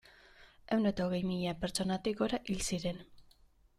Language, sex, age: Basque, female, 30-39